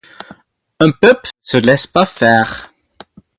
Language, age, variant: French, 19-29, Français d'Europe